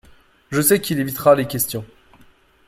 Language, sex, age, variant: French, male, 30-39, Français de métropole